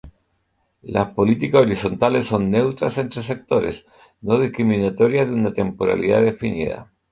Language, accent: Spanish, Chileno: Chile, Cuyo